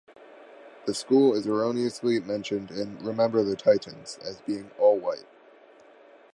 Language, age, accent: English, 19-29, United States English